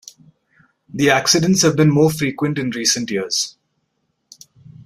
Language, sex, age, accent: English, male, 30-39, India and South Asia (India, Pakistan, Sri Lanka)